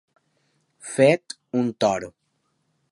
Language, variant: Catalan, Balear